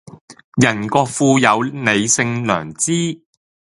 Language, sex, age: Cantonese, male, 30-39